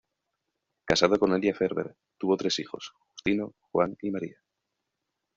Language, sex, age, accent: Spanish, male, 30-39, España: Norte peninsular (Asturias, Castilla y León, Cantabria, País Vasco, Navarra, Aragón, La Rioja, Guadalajara, Cuenca)